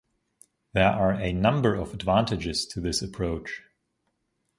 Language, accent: English, United States English